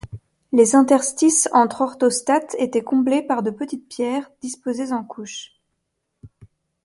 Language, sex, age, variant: French, female, 30-39, Français de métropole